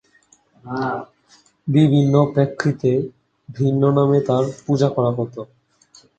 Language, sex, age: Bengali, male, 19-29